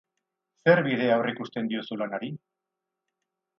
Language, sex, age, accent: Basque, male, 50-59, Erdialdekoa edo Nafarra (Gipuzkoa, Nafarroa)